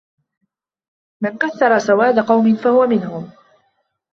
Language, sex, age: Arabic, female, 19-29